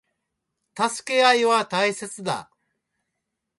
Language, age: Japanese, 70-79